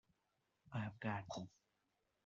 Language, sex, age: English, male, 19-29